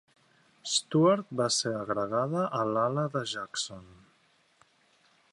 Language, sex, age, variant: Catalan, male, 40-49, Central